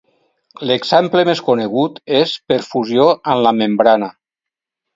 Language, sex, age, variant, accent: Catalan, male, 50-59, Valencià meridional, valencià